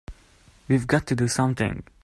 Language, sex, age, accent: English, male, 19-29, United States English